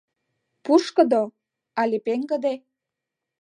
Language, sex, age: Mari, female, under 19